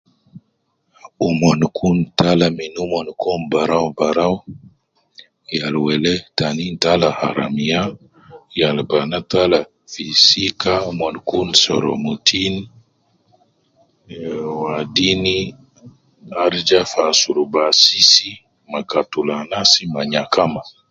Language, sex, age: Nubi, male, 30-39